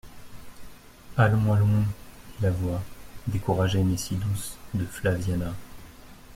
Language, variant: French, Français de métropole